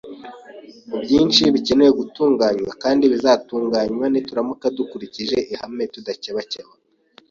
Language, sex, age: Kinyarwanda, male, 19-29